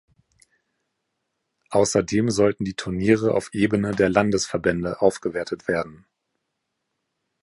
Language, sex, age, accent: German, male, 30-39, Deutschland Deutsch